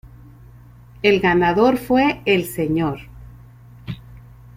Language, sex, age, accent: Spanish, female, 50-59, México